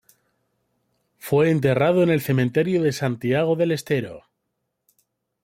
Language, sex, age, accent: Spanish, male, 40-49, España: Norte peninsular (Asturias, Castilla y León, Cantabria, País Vasco, Navarra, Aragón, La Rioja, Guadalajara, Cuenca)